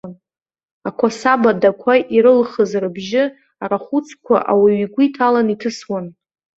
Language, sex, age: Abkhazian, female, 40-49